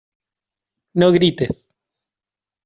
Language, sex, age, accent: Spanish, male, 30-39, Rioplatense: Argentina, Uruguay, este de Bolivia, Paraguay